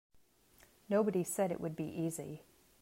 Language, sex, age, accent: English, female, 40-49, United States English